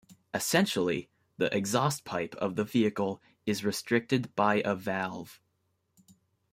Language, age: English, 19-29